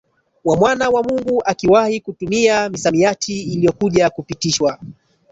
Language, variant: Swahili, Kiswahili cha Bara ya Tanzania